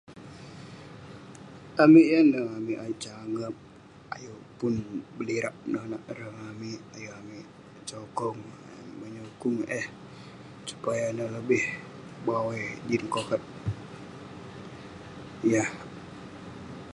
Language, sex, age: Western Penan, male, under 19